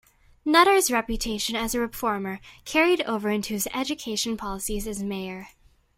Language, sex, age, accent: English, female, under 19, United States English